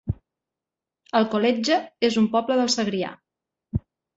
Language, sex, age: Catalan, female, 40-49